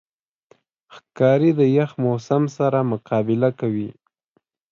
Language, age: Pashto, 19-29